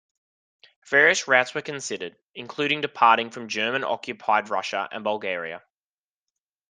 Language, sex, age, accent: English, male, 19-29, Australian English